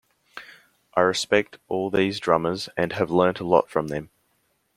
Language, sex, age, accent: English, male, under 19, Australian English